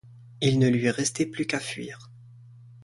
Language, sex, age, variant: French, male, 19-29, Français du nord de l'Afrique